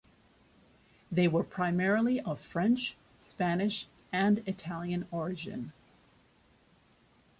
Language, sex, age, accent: English, female, 50-59, United States English